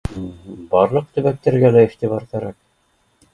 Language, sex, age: Bashkir, male, 50-59